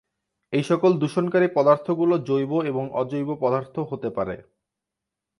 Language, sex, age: Bengali, male, 19-29